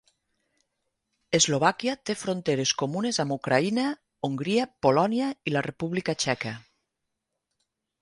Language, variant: Catalan, Nord-Occidental